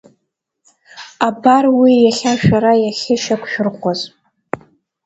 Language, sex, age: Abkhazian, female, under 19